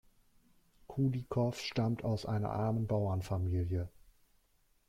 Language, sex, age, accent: German, male, 40-49, Deutschland Deutsch